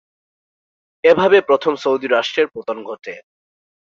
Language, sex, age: Bengali, male, 19-29